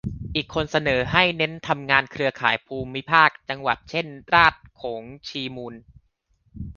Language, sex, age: Thai, male, 19-29